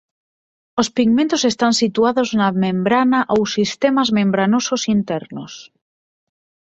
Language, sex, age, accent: Galician, female, 19-29, Normativo (estándar)